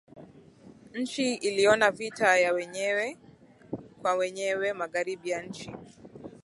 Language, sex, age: Swahili, male, 19-29